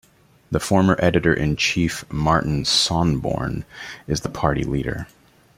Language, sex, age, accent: English, male, 30-39, Canadian English